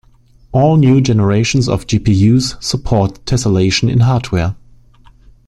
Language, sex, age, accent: English, male, 30-39, England English